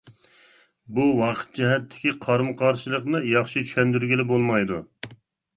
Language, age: Uyghur, 40-49